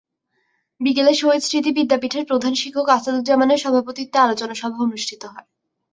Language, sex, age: Bengali, female, 19-29